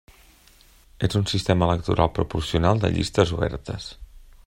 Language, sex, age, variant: Catalan, male, 40-49, Central